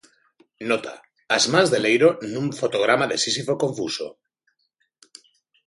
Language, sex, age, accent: Galician, male, 40-49, Normativo (estándar)